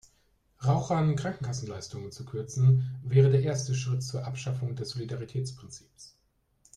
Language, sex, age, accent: German, male, 30-39, Deutschland Deutsch